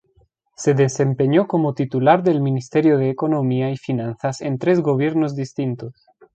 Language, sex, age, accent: Spanish, male, 19-29, España: Centro-Sur peninsular (Madrid, Toledo, Castilla-La Mancha)